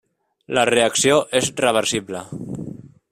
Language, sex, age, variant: Catalan, male, 30-39, Central